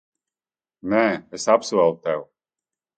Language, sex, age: Latvian, male, 40-49